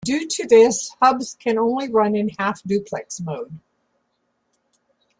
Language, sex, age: English, female, 70-79